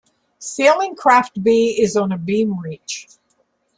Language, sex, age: English, female, 70-79